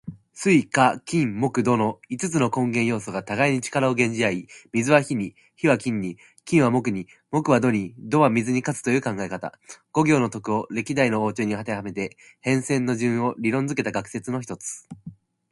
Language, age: Japanese, under 19